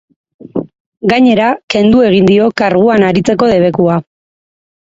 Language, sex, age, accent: Basque, female, 30-39, Mendebalekoa (Araba, Bizkaia, Gipuzkoako mendebaleko herri batzuk)